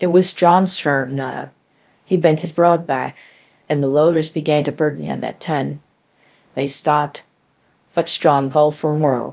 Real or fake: fake